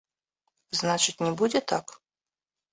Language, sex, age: Belarusian, female, 30-39